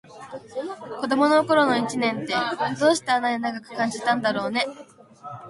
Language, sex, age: Japanese, female, 19-29